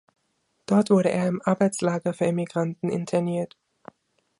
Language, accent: German, Österreichisches Deutsch